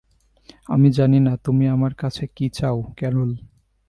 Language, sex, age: Bengali, male, 19-29